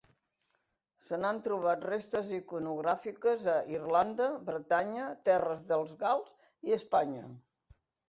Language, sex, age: Catalan, female, 70-79